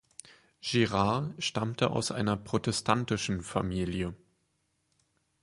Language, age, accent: German, 19-29, Deutschland Deutsch